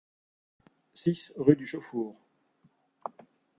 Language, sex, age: French, male, 40-49